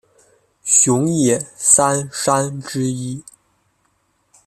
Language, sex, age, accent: Chinese, male, 19-29, 出生地：湖北省